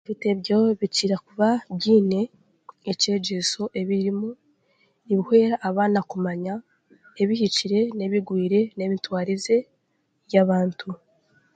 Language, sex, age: Chiga, female, 19-29